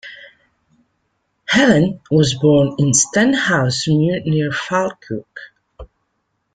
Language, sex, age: English, female, 40-49